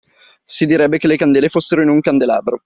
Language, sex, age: Italian, male, 19-29